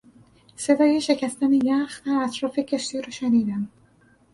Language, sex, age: Persian, female, 40-49